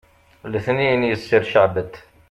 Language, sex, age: Kabyle, male, 40-49